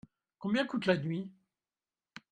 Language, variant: French, Français de métropole